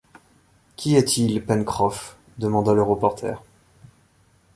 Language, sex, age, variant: French, male, 19-29, Français de métropole